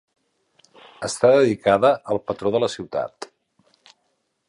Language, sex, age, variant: Catalan, male, 50-59, Central